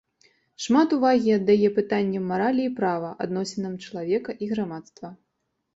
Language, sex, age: Belarusian, female, 19-29